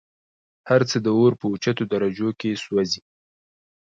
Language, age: Pashto, 19-29